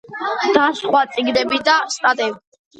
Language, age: Georgian, under 19